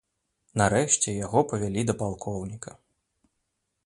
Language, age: Belarusian, 30-39